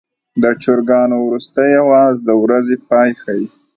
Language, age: Pashto, 19-29